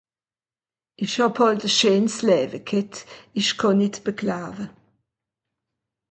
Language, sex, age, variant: Swiss German, female, 60-69, Nordniederàlemmànisch (Rishoffe, Zàwere, Bùsswìller, Hawenau, Brüemt, Stroossbùri, Molse, Dàmbàch, Schlettstàtt, Pfàlzbùri usw.)